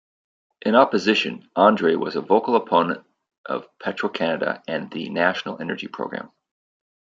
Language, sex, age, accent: English, male, 50-59, United States English